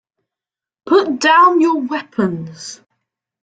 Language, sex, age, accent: English, male, under 19, England English